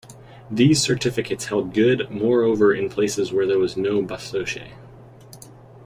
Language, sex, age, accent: English, male, under 19, United States English